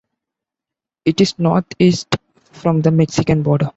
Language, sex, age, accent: English, male, 19-29, India and South Asia (India, Pakistan, Sri Lanka)